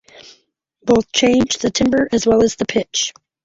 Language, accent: English, United States English